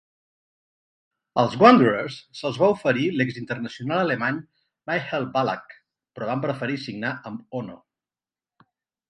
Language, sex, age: Catalan, male, 50-59